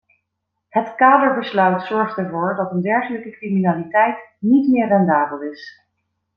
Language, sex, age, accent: Dutch, female, 40-49, Nederlands Nederlands